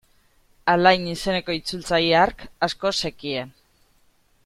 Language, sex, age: Basque, female, 30-39